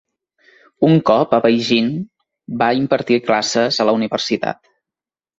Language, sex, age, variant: Catalan, male, 19-29, Central